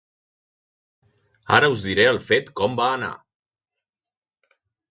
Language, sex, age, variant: Catalan, male, 30-39, Central